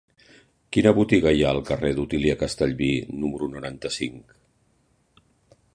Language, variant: Catalan, Central